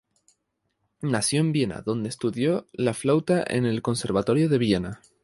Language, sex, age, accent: Spanish, male, 19-29, España: Islas Canarias